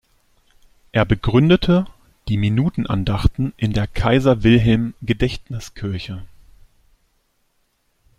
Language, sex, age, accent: German, male, 30-39, Deutschland Deutsch